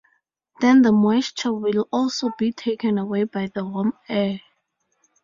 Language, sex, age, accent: English, female, 19-29, Southern African (South Africa, Zimbabwe, Namibia)